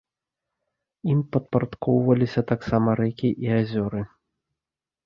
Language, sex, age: Belarusian, male, 40-49